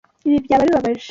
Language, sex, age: Kinyarwanda, female, 19-29